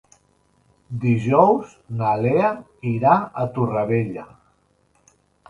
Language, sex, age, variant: Catalan, male, 50-59, Central